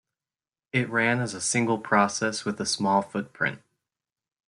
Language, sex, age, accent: English, male, 19-29, United States English